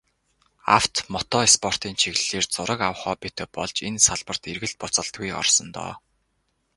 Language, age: Mongolian, 19-29